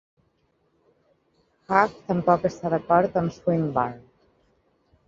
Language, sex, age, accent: Catalan, female, 30-39, valencià